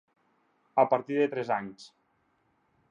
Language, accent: Catalan, Tortosí